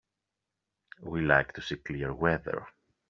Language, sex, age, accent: English, male, 30-39, England English